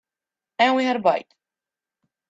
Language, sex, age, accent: English, female, 30-39, United States English